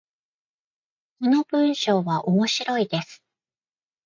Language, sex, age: Japanese, female, 50-59